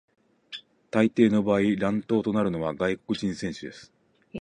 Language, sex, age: Japanese, male, 40-49